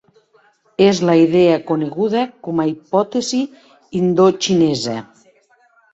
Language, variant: Catalan, Central